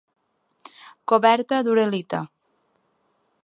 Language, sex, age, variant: Catalan, female, 19-29, Balear